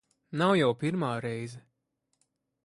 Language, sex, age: Latvian, male, 30-39